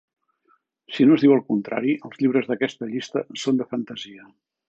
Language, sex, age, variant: Catalan, male, 60-69, Central